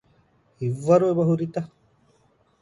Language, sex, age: Divehi, male, under 19